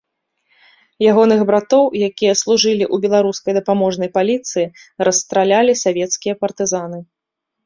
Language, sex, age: Belarusian, female, 30-39